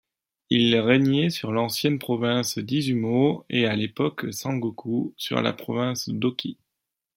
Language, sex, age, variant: French, male, 19-29, Français de métropole